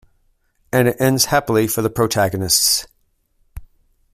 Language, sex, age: English, male, 40-49